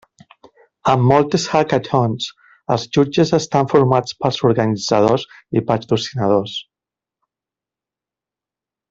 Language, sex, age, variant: Catalan, male, 40-49, Central